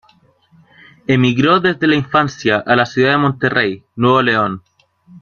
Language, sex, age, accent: Spanish, male, under 19, Chileno: Chile, Cuyo